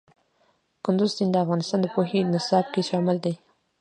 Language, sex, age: Pashto, female, 19-29